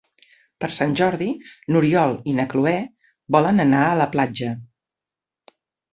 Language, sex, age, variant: Catalan, female, 50-59, Central